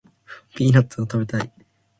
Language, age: Japanese, 19-29